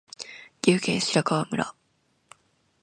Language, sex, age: Japanese, female, 19-29